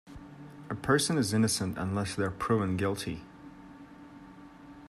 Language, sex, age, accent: English, male, 19-29, United States English